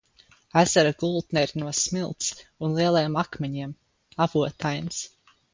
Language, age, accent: Latvian, under 19, Vidzemes